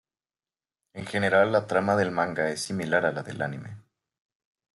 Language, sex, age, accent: Spanish, male, 19-29, México